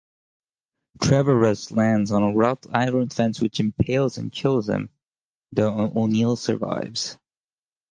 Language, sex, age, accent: English, male, 30-39, United States English